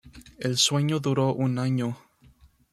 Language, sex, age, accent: Spanish, male, 19-29, México